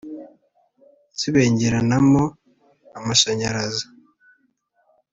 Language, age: Kinyarwanda, 19-29